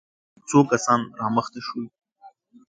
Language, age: Pashto, 19-29